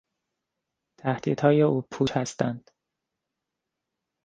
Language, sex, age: Persian, male, 30-39